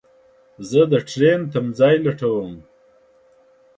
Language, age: Pashto, 30-39